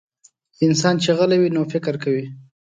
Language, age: Pashto, 19-29